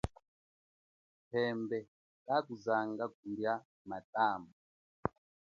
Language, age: Chokwe, 40-49